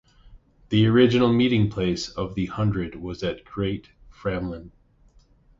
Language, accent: English, United States English